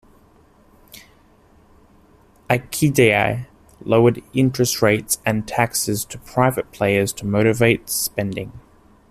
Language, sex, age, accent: English, male, 19-29, Australian English